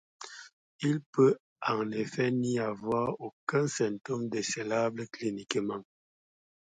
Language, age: French, 30-39